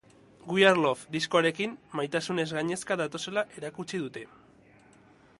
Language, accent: Basque, Mendebalekoa (Araba, Bizkaia, Gipuzkoako mendebaleko herri batzuk)